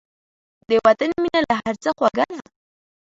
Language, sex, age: Pashto, female, under 19